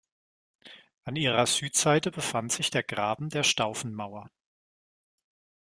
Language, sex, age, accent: German, male, 30-39, Deutschland Deutsch